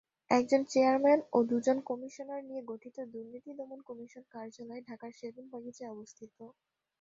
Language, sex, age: Bengali, male, under 19